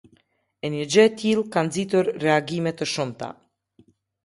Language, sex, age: Albanian, female, 30-39